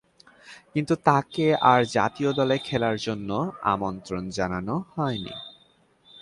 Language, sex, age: Bengali, male, 19-29